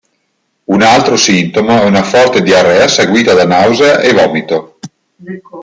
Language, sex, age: Italian, male, 40-49